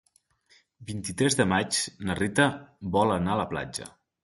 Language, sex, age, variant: Catalan, male, 19-29, Central